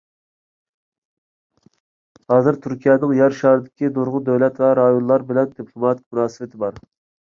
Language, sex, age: Uyghur, male, 19-29